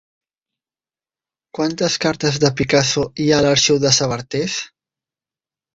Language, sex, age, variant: Catalan, male, 19-29, Central